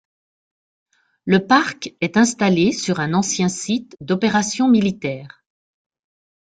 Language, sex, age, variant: French, female, 60-69, Français de métropole